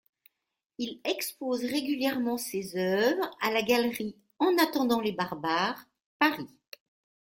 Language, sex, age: French, female, 60-69